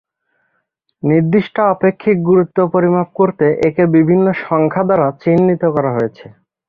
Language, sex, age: Bengali, male, 30-39